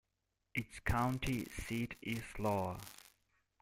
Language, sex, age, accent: English, male, 19-29, United States English